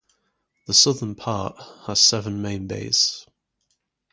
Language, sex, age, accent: English, male, 30-39, England English